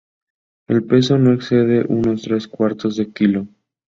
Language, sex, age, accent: Spanish, male, 19-29, México